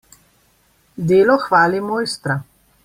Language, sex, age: Slovenian, female, 50-59